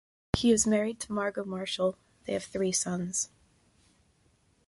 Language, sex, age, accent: English, female, under 19, United States English